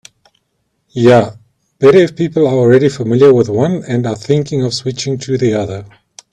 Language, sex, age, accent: English, male, 50-59, Southern African (South Africa, Zimbabwe, Namibia)